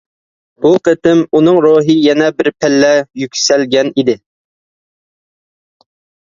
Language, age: Uyghur, 19-29